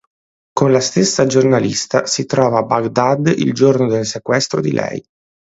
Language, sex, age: Italian, male, 19-29